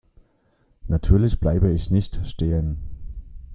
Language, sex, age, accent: German, male, 30-39, Deutschland Deutsch